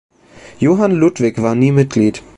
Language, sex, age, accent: German, male, 19-29, Deutschland Deutsch